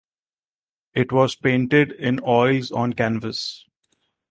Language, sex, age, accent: English, male, 40-49, India and South Asia (India, Pakistan, Sri Lanka)